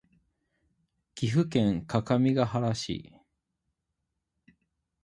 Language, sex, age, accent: Japanese, male, 30-39, 関西弁